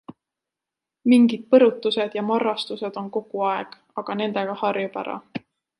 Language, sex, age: Estonian, female, 19-29